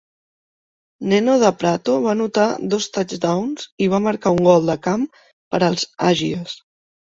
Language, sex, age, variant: Catalan, female, 30-39, Central